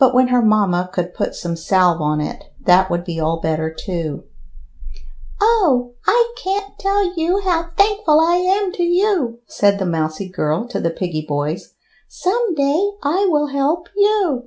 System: none